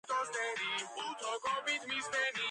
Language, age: Georgian, 90+